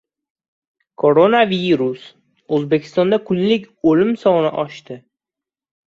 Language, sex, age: Uzbek, male, under 19